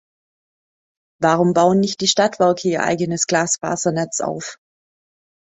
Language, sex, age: German, female, 30-39